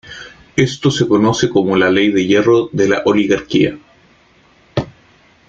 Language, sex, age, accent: Spanish, male, 19-29, Chileno: Chile, Cuyo